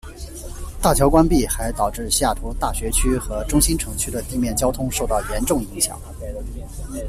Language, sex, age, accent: Chinese, male, 30-39, 出生地：江苏省